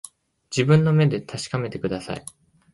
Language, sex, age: Japanese, male, 19-29